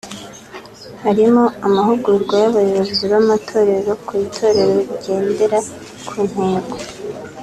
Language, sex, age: Kinyarwanda, female, 19-29